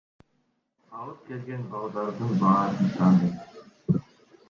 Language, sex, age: Kyrgyz, male, 19-29